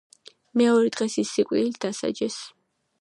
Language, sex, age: Georgian, female, 19-29